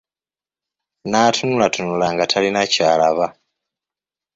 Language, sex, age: Ganda, male, 19-29